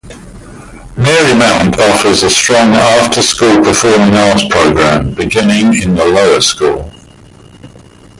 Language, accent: English, England English